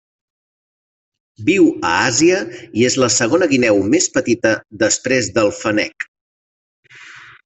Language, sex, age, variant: Catalan, male, 40-49, Central